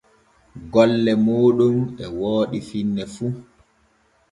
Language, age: Borgu Fulfulde, 30-39